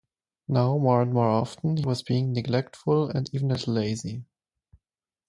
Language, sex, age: English, male, 19-29